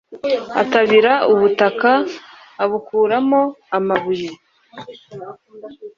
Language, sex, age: Kinyarwanda, female, 19-29